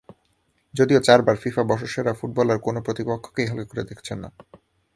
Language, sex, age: Bengali, male, 19-29